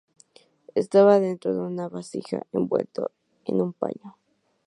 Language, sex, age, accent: Spanish, female, under 19, México